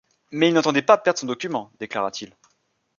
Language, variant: French, Français de métropole